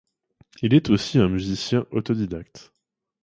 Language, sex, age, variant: French, male, 30-39, Français de métropole